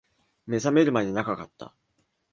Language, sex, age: Japanese, male, 19-29